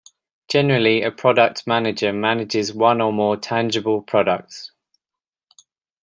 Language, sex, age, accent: English, male, 40-49, England English